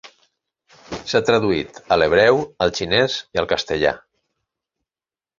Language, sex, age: Catalan, male, 50-59